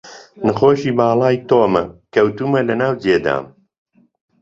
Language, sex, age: Central Kurdish, male, 50-59